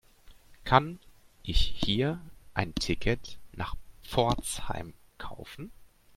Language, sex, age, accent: German, male, 30-39, Deutschland Deutsch